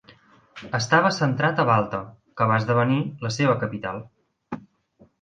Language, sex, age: Catalan, male, 19-29